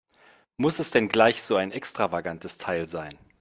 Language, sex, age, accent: German, male, 30-39, Deutschland Deutsch